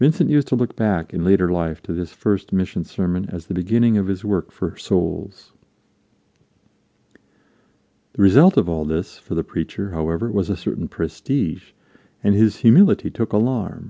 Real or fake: real